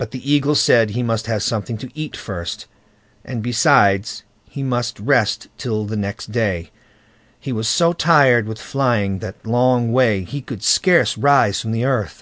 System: none